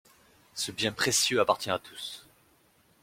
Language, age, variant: French, 30-39, Français de métropole